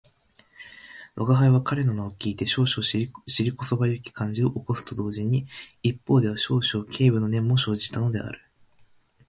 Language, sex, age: Japanese, male, 19-29